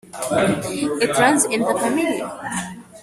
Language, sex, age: English, female, 40-49